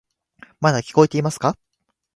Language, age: Japanese, 19-29